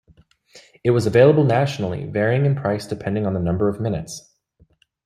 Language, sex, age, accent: English, male, 19-29, United States English